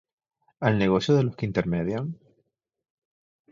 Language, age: Spanish, 19-29